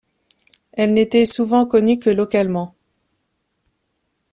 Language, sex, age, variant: French, female, 30-39, Français de métropole